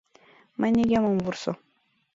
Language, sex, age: Mari, female, 19-29